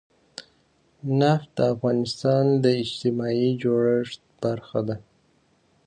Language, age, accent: Pashto, 19-29, کندهاری لهجه